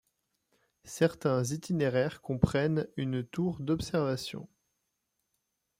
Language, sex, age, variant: French, male, 30-39, Français de métropole